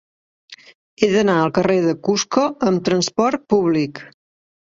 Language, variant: Catalan, Central